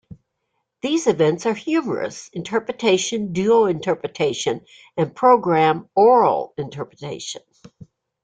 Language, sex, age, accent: English, female, 60-69, United States English